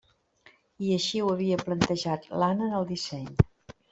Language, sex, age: Catalan, female, 60-69